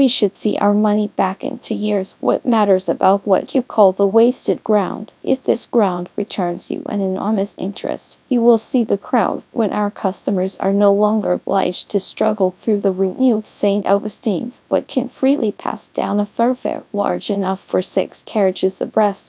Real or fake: fake